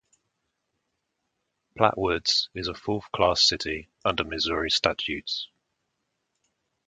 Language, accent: English, England English